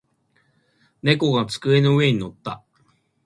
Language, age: Japanese, 60-69